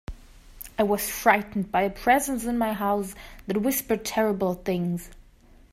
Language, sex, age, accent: English, female, 19-29, England English